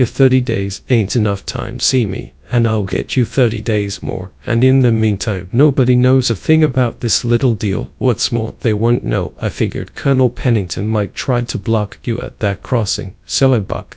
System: TTS, GradTTS